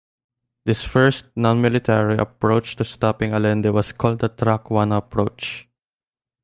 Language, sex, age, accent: English, male, under 19, Filipino